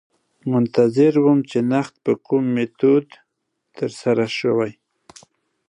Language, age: Pashto, 40-49